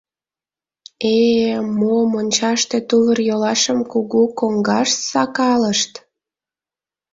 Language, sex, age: Mari, female, 19-29